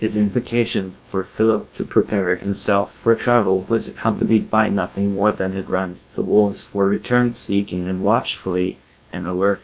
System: TTS, GlowTTS